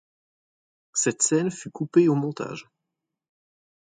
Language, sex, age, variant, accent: French, male, 30-39, Français d'Europe, Français de Belgique